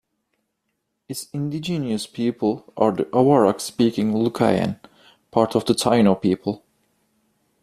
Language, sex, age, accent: English, male, 19-29, United States English